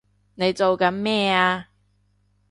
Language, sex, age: Cantonese, female, 19-29